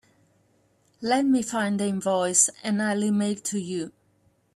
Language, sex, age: English, female, 40-49